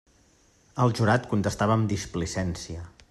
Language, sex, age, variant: Catalan, male, 30-39, Central